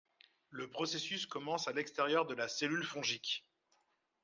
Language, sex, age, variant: French, male, 30-39, Français de métropole